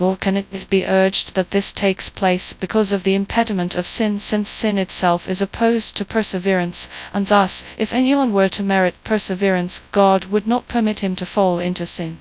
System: TTS, FastPitch